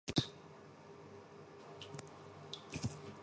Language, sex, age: Japanese, female, 19-29